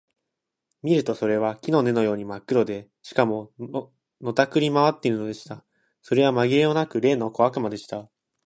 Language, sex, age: Japanese, male, 19-29